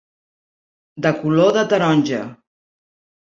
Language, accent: Catalan, Barceloní